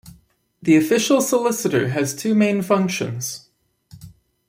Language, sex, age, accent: English, male, 19-29, Canadian English